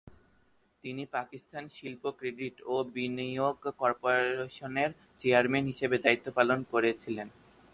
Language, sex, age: Bengali, male, under 19